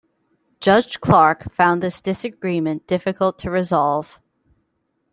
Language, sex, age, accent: English, female, 19-29, United States English